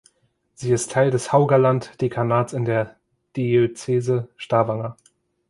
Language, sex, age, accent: German, male, 19-29, Deutschland Deutsch